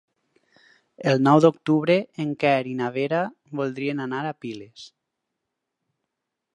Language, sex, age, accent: Catalan, male, 19-29, valencià